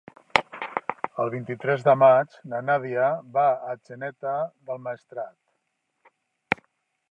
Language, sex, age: Catalan, male, 60-69